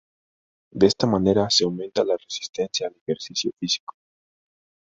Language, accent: Spanish, México